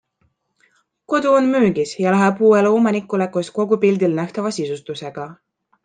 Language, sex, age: Estonian, female, 19-29